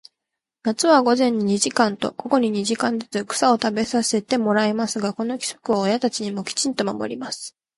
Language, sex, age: Japanese, female, 19-29